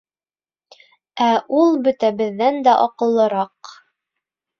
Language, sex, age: Bashkir, female, 19-29